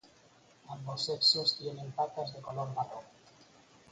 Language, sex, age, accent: Spanish, male, 50-59, España: Norte peninsular (Asturias, Castilla y León, Cantabria, País Vasco, Navarra, Aragón, La Rioja, Guadalajara, Cuenca)